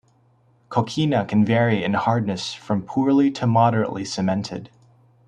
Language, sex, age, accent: English, male, 19-29, United States English